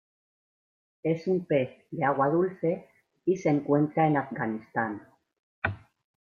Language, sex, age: Spanish, female, 50-59